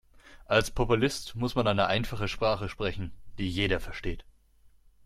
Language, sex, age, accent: German, male, 19-29, Deutschland Deutsch